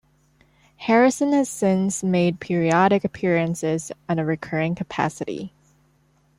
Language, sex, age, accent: English, female, 19-29, Hong Kong English